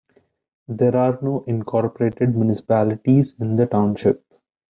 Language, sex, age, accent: English, male, 19-29, India and South Asia (India, Pakistan, Sri Lanka)